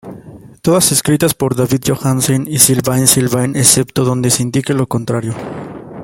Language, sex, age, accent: Spanish, male, 19-29, México